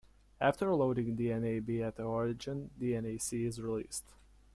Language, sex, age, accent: English, male, under 19, United States English